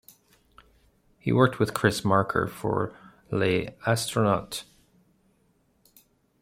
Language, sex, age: English, male, 40-49